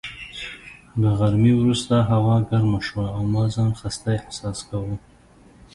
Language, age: Pashto, 30-39